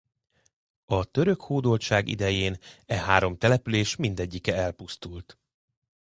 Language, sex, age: Hungarian, male, 40-49